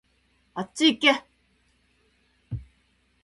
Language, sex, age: Japanese, female, 30-39